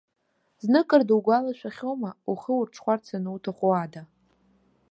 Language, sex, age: Abkhazian, female, under 19